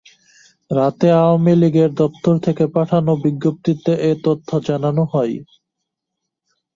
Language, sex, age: Bengali, male, 19-29